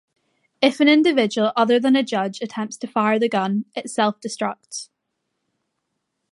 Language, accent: English, Irish English